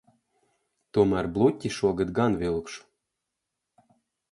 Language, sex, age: Latvian, male, 30-39